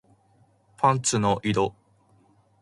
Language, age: Japanese, 19-29